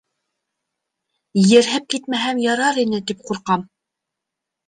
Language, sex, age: Bashkir, female, 19-29